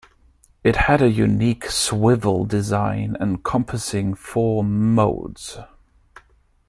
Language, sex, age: English, male, 19-29